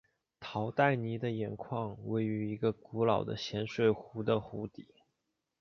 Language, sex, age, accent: Chinese, male, 19-29, 出生地：江西省